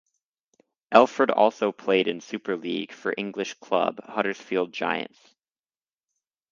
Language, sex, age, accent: English, male, 19-29, United States English